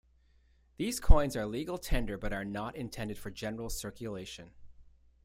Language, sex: English, male